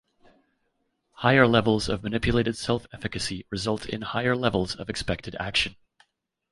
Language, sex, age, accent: English, male, 40-49, Canadian English